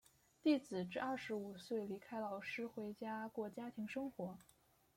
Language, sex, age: Chinese, female, 19-29